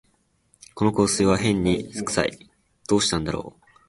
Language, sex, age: Japanese, male, under 19